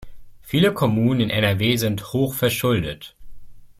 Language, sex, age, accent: German, male, 19-29, Deutschland Deutsch